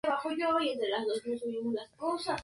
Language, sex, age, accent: Spanish, female, 19-29, México